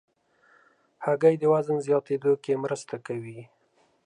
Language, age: Pashto, 30-39